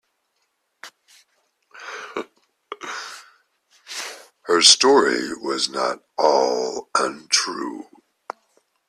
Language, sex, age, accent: English, male, 50-59, England English